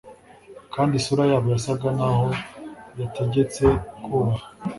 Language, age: Kinyarwanda, 19-29